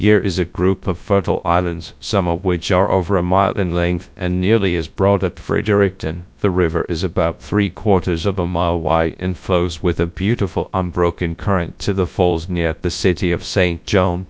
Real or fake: fake